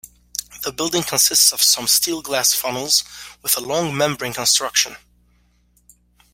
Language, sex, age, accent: English, male, 30-39, United States English